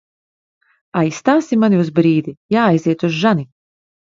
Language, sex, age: Latvian, female, 30-39